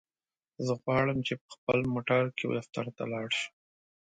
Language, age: Pashto, 19-29